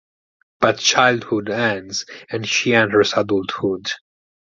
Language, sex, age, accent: English, male, 19-29, Italian